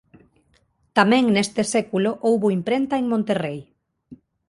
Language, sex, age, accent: Galician, female, 30-39, Normativo (estándar)